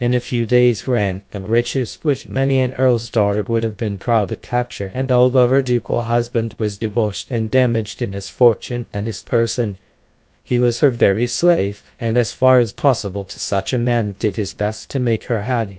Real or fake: fake